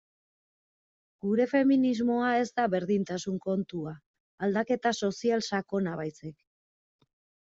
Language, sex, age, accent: Basque, female, 30-39, Erdialdekoa edo Nafarra (Gipuzkoa, Nafarroa)